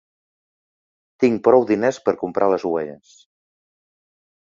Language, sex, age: Catalan, male, 50-59